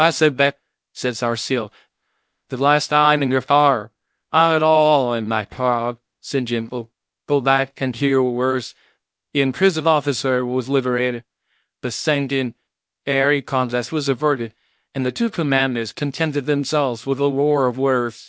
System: TTS, VITS